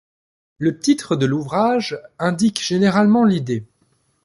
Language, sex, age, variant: French, male, 19-29, Français de métropole